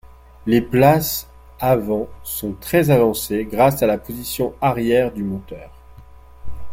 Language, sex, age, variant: French, male, 40-49, Français de métropole